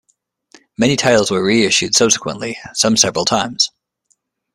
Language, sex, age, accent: English, male, 30-39, United States English